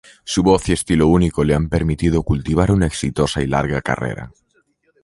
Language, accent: Spanish, España: Norte peninsular (Asturias, Castilla y León, Cantabria, País Vasco, Navarra, Aragón, La Rioja, Guadalajara, Cuenca)